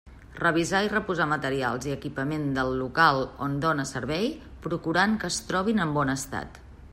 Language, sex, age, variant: Catalan, female, 50-59, Central